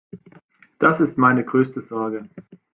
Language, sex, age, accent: German, male, 19-29, Deutschland Deutsch